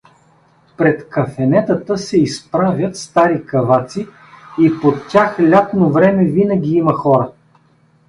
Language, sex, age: Bulgarian, male, 40-49